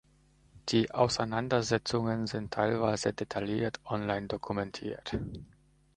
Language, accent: German, Polnisch Deutsch